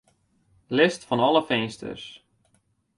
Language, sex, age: Western Frisian, male, 19-29